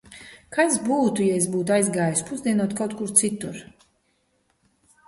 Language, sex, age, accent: Latvian, female, 40-49, bez akcenta